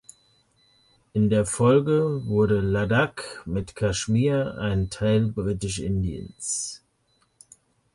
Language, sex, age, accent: German, male, 19-29, Deutschland Deutsch